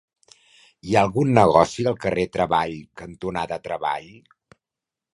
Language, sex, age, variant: Catalan, male, 40-49, Central